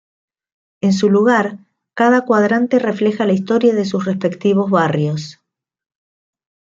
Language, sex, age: Spanish, female, 50-59